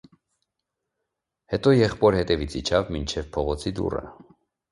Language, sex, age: Armenian, male, 30-39